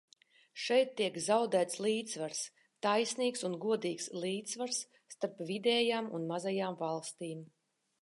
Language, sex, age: Latvian, female, 40-49